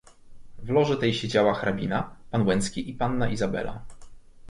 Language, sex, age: Polish, male, 30-39